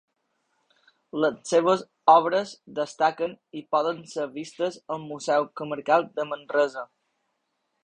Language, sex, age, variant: Catalan, male, under 19, Balear